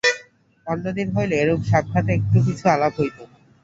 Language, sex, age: Bengali, male, under 19